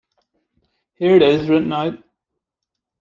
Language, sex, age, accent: English, male, 19-29, Irish English